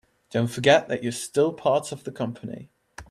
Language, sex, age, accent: English, male, 19-29, England English